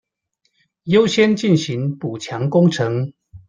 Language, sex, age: Chinese, male, 40-49